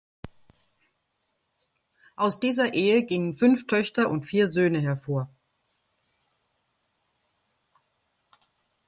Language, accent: German, Deutschland Deutsch